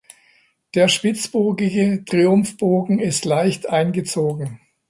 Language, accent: German, Deutschland Deutsch